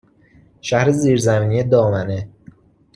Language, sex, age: Persian, male, 19-29